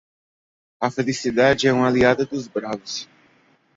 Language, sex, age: Portuguese, male, 30-39